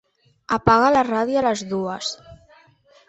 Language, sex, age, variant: Catalan, female, under 19, Central